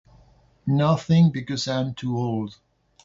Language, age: English, 60-69